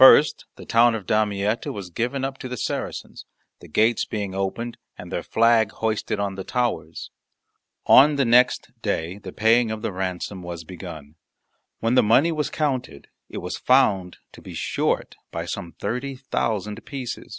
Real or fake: real